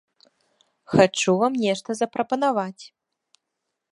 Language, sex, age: Belarusian, female, 19-29